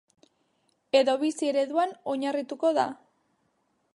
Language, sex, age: Basque, female, 19-29